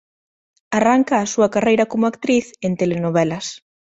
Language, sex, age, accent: Galician, female, 19-29, Normativo (estándar)